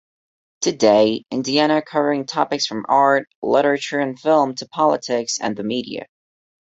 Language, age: English, under 19